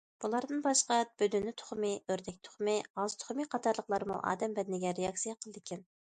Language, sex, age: Uyghur, female, 30-39